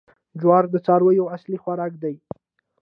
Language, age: Pashto, 19-29